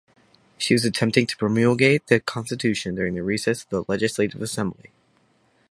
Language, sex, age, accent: English, male, under 19, United States English